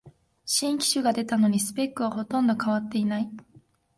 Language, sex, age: Japanese, female, 19-29